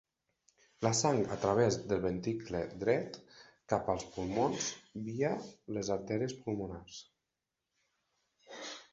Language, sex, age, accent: Catalan, male, 19-29, valencià